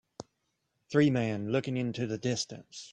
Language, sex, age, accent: English, male, 40-49, United States English